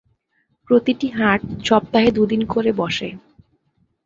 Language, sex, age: Bengali, female, 19-29